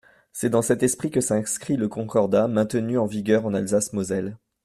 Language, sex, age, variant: French, male, 19-29, Français de métropole